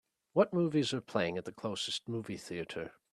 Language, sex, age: English, male, 19-29